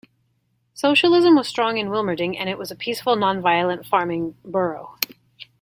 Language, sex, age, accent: English, female, 40-49, United States English